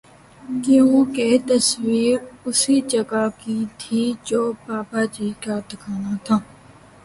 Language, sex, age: Urdu, female, 19-29